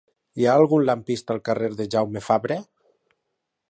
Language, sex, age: Catalan, male, 30-39